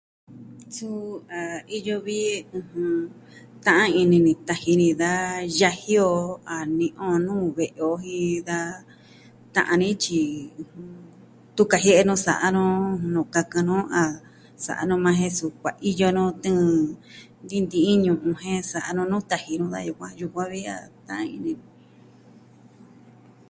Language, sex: Southwestern Tlaxiaco Mixtec, female